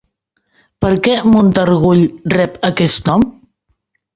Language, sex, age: Catalan, female, 40-49